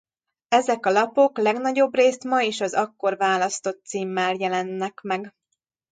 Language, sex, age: Hungarian, female, 30-39